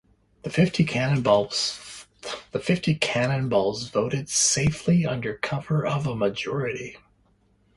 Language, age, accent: English, 60-69, Canadian English